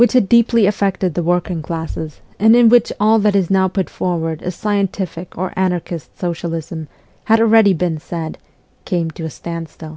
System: none